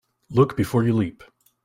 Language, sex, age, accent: English, male, 19-29, United States English